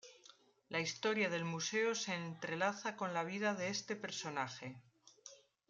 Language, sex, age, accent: Spanish, female, 50-59, España: Norte peninsular (Asturias, Castilla y León, Cantabria, País Vasco, Navarra, Aragón, La Rioja, Guadalajara, Cuenca)